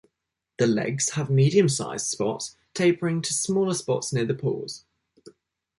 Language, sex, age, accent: English, male, 19-29, England English